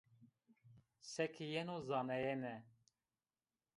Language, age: Zaza, 30-39